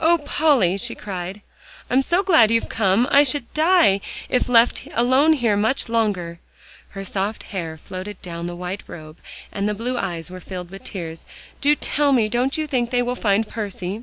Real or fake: real